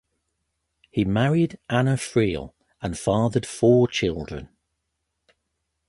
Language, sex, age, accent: English, male, 40-49, England English